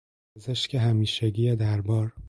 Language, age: Persian, 19-29